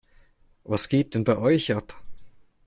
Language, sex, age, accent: German, male, 19-29, Deutschland Deutsch